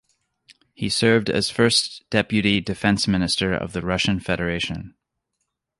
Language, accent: English, United States English